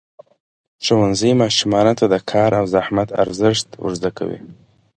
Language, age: Pashto, 19-29